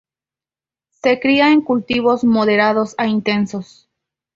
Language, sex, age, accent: Spanish, female, 30-39, México